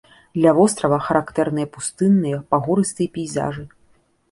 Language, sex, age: Belarusian, female, 30-39